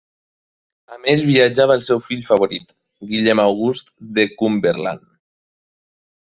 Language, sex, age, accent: Catalan, male, 19-29, valencià